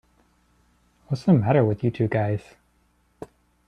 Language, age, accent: English, 19-29, United States English